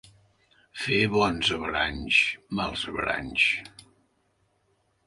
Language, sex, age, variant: Catalan, male, 70-79, Central